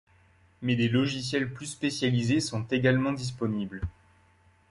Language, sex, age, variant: French, male, 19-29, Français de métropole